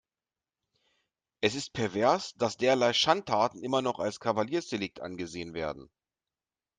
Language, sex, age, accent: German, male, 40-49, Deutschland Deutsch